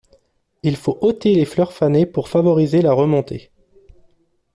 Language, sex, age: French, male, 40-49